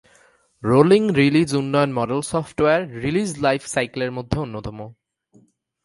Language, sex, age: Bengali, male, 19-29